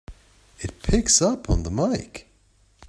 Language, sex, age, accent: English, male, 30-39, United States English